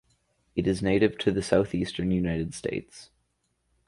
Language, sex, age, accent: English, male, under 19, Canadian English